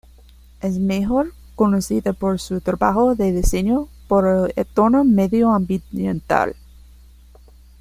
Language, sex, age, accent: Spanish, female, 19-29, España: Centro-Sur peninsular (Madrid, Toledo, Castilla-La Mancha)